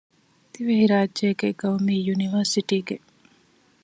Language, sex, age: Divehi, female, 40-49